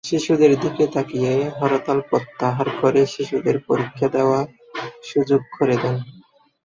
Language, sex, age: Bengali, male, 19-29